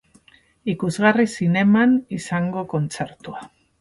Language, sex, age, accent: Basque, female, 40-49, Mendebalekoa (Araba, Bizkaia, Gipuzkoako mendebaleko herri batzuk)